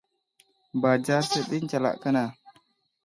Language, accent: English, India and South Asia (India, Pakistan, Sri Lanka)